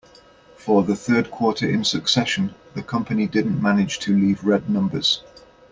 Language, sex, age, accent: English, male, 30-39, England English